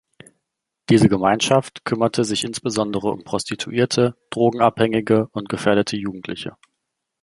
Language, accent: German, Deutschland Deutsch